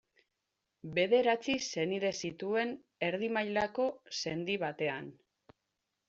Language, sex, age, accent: Basque, female, 40-49, Mendebalekoa (Araba, Bizkaia, Gipuzkoako mendebaleko herri batzuk)